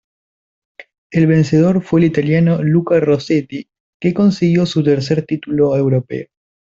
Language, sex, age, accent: Spanish, male, under 19, Rioplatense: Argentina, Uruguay, este de Bolivia, Paraguay